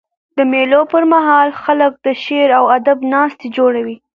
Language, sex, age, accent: Pashto, female, under 19, کندهاری لهجه